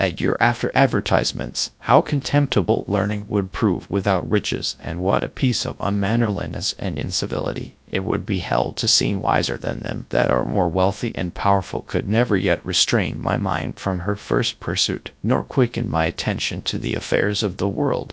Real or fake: fake